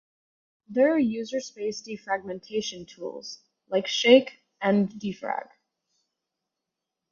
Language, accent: English, United States English